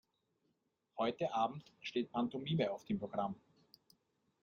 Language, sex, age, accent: German, male, 40-49, Österreichisches Deutsch